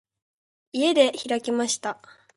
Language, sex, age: Japanese, female, under 19